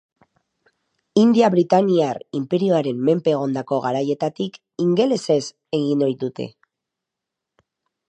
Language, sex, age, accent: Basque, female, 30-39, Mendebalekoa (Araba, Bizkaia, Gipuzkoako mendebaleko herri batzuk)